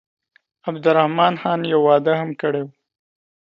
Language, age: Pashto, 30-39